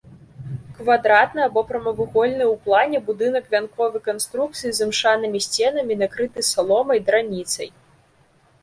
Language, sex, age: Belarusian, female, 19-29